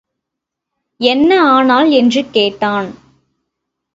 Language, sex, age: Tamil, female, 19-29